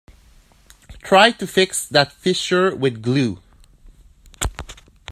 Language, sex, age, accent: English, male, 19-29, Canadian English